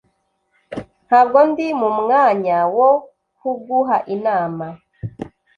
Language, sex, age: Kinyarwanda, female, 19-29